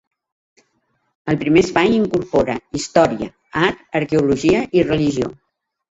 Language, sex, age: Catalan, female, 60-69